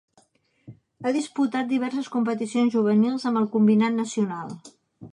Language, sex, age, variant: Catalan, female, 60-69, Central